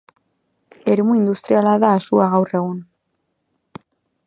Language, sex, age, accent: Basque, female, 19-29, Mendebalekoa (Araba, Bizkaia, Gipuzkoako mendebaleko herri batzuk)